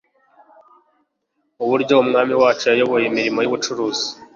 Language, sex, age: Kinyarwanda, male, 19-29